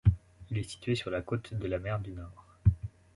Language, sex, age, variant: French, male, 19-29, Français de métropole